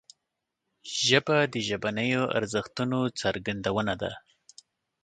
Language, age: Pashto, 30-39